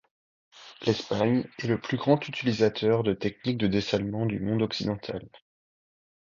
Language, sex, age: French, male, 19-29